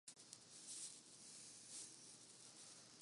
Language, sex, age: Urdu, male, 19-29